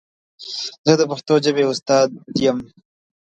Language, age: Pashto, 19-29